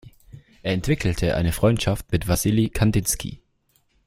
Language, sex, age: German, male, under 19